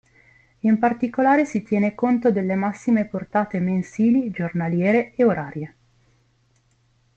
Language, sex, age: Italian, female, 19-29